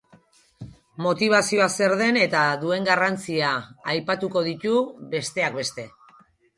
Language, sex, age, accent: Basque, female, 40-49, Erdialdekoa edo Nafarra (Gipuzkoa, Nafarroa)